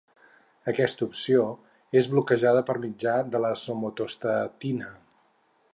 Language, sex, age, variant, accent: Catalan, male, 50-59, Central, central